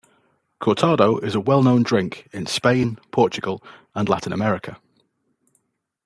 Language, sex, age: English, male, 40-49